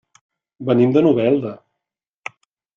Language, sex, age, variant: Catalan, male, 50-59, Central